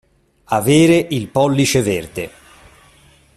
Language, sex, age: Italian, male, 40-49